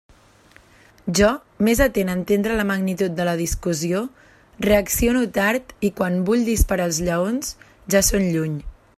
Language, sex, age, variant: Catalan, female, 19-29, Central